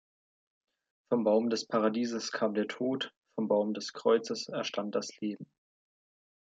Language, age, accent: German, 19-29, Deutschland Deutsch